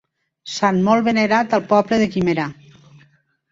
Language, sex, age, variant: Catalan, female, 50-59, Nord-Occidental